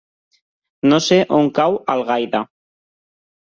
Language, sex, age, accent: Catalan, male, 30-39, valencià